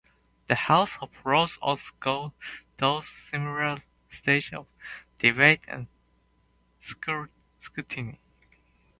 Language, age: English, 19-29